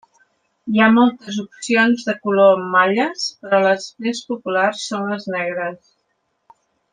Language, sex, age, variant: Catalan, female, 60-69, Central